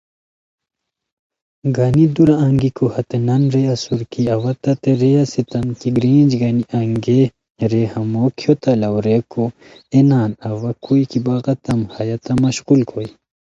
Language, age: Khowar, 19-29